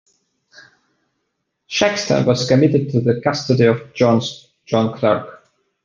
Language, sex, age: English, male, 19-29